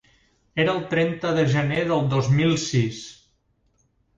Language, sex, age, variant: Catalan, male, 40-49, Central